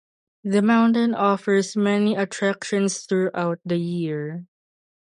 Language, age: English, under 19